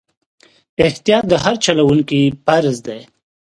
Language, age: Pashto, 19-29